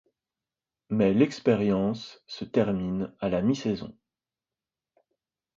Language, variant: French, Français de métropole